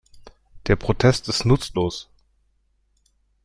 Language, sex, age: German, male, 30-39